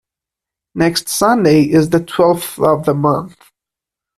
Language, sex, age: English, male, 19-29